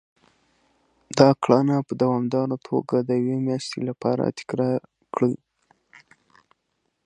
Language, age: Pashto, under 19